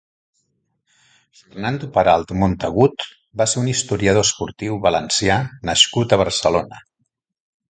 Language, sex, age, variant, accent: Catalan, male, 60-69, Central, central